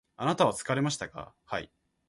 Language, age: Japanese, 19-29